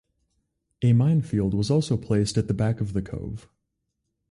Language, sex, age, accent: English, male, 19-29, United States English